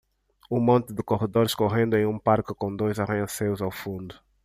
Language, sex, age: Portuguese, male, 30-39